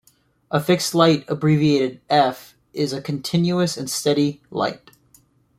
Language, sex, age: English, male, 19-29